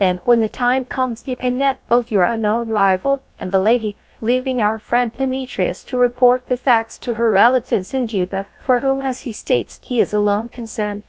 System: TTS, GlowTTS